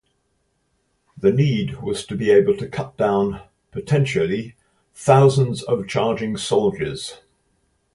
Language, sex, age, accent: English, male, 60-69, England English